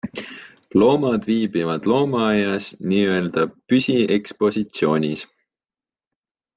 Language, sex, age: Estonian, male, 19-29